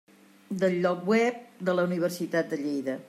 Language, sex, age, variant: Catalan, female, 70-79, Central